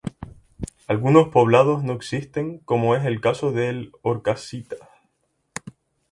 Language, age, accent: Spanish, 19-29, España: Islas Canarias